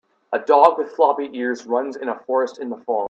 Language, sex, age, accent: English, male, under 19, United States English